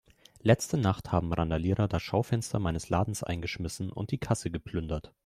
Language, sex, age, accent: German, male, 19-29, Deutschland Deutsch